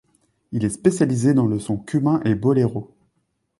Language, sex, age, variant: French, male, 19-29, Français de métropole